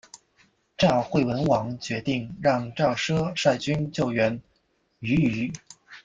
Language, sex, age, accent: Chinese, male, 40-49, 出生地：上海市